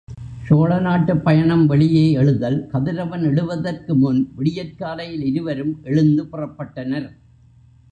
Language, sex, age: Tamil, male, 70-79